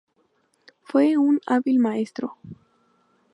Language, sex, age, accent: Spanish, female, 19-29, México